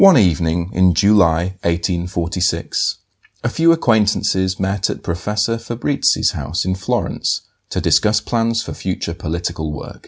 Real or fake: real